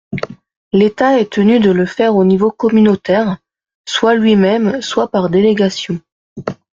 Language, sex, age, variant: French, female, 19-29, Français de métropole